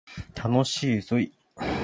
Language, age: Japanese, 19-29